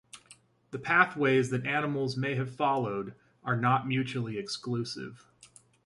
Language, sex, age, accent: English, male, 30-39, United States English